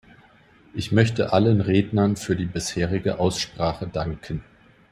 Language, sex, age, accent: German, male, 40-49, Deutschland Deutsch